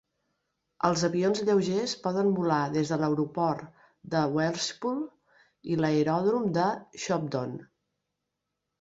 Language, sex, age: Catalan, female, 40-49